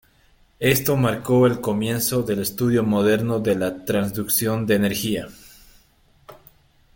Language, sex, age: Spanish, male, 30-39